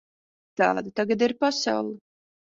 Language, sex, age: Latvian, female, 30-39